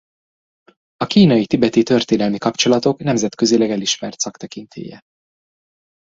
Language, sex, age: Hungarian, male, 30-39